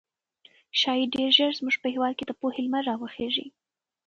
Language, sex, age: Pashto, female, 19-29